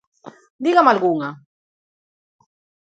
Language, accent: Galician, Normativo (estándar)